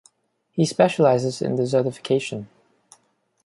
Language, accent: English, Hong Kong English